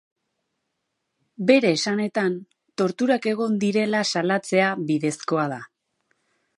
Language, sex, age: Basque, female, 30-39